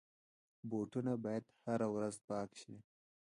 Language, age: Pashto, 19-29